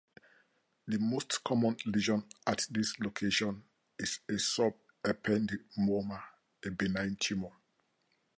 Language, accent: English, England English